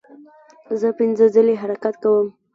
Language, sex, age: Pashto, female, 19-29